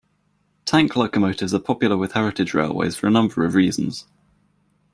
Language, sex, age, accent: English, male, 19-29, England English